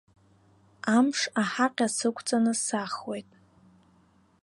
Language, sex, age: Abkhazian, female, 19-29